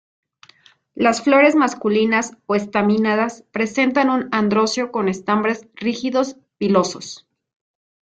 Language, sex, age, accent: Spanish, female, 30-39, México